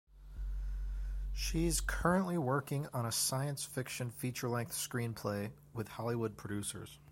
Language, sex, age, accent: English, male, 30-39, United States English